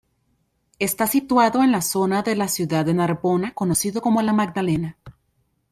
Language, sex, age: Spanish, female, 19-29